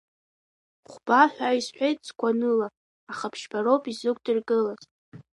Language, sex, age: Abkhazian, female, 19-29